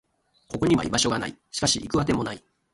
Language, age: Japanese, 19-29